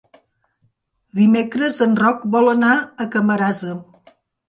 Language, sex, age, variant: Catalan, female, 60-69, Central